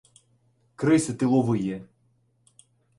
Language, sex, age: Ukrainian, male, 19-29